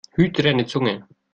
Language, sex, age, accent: German, male, 30-39, Deutschland Deutsch